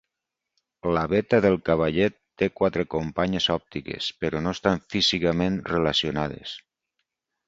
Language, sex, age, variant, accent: Catalan, male, 50-59, Valencià meridional, valencià